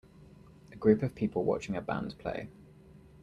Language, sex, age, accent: English, male, 19-29, England English